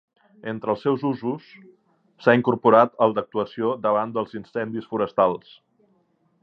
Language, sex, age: Catalan, male, 40-49